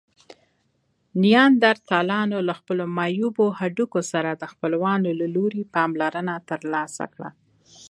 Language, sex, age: Pashto, female, under 19